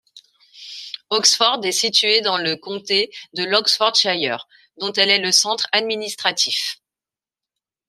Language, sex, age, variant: French, female, 40-49, Français de métropole